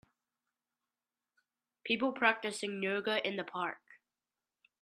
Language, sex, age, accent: English, male, under 19, United States English